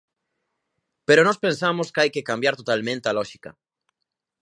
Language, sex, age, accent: Galician, male, 19-29, Atlántico (seseo e gheada)